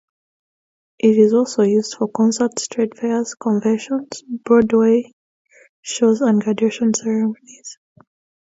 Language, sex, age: English, female, 19-29